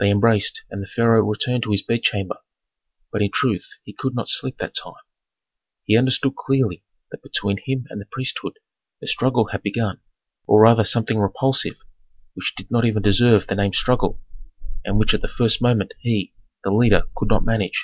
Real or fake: real